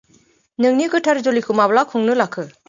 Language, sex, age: Bodo, female, 40-49